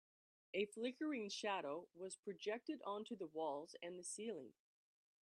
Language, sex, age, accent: English, female, 60-69, United States English